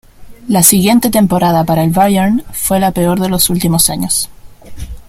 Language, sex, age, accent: Spanish, female, under 19, Chileno: Chile, Cuyo